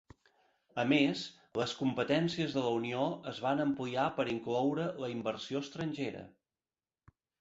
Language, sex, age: Catalan, male, 50-59